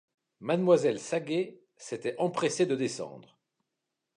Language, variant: French, Français de métropole